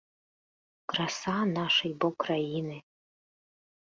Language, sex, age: Belarusian, female, 40-49